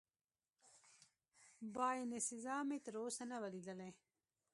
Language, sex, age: Pashto, female, 19-29